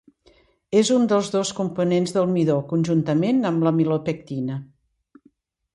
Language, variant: Catalan, Central